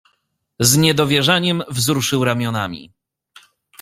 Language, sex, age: Polish, male, 30-39